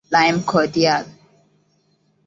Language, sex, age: English, female, 19-29